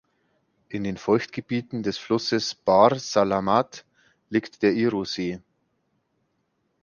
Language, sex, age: German, male, 40-49